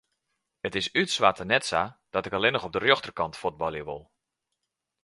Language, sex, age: Western Frisian, male, 40-49